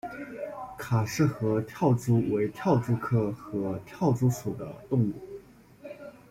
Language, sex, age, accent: Chinese, male, 30-39, 出生地：湖南省